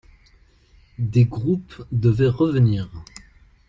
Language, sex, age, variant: French, male, 30-39, Français de métropole